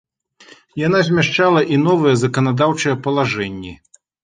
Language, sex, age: Belarusian, male, 40-49